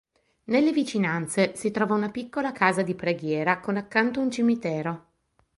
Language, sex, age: Italian, female, 30-39